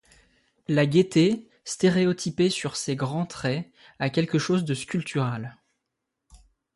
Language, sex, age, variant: French, male, 19-29, Français de métropole